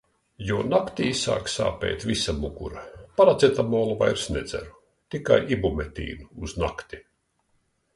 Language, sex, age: Latvian, male, 60-69